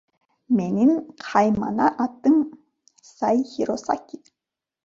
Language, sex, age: Kyrgyz, female, 30-39